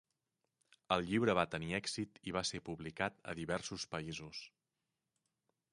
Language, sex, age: Catalan, male, 40-49